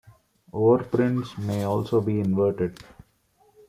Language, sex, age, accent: English, male, 19-29, India and South Asia (India, Pakistan, Sri Lanka)